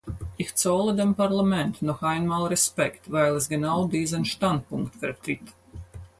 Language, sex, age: German, female, 50-59